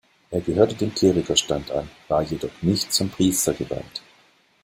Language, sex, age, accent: German, male, 50-59, Deutschland Deutsch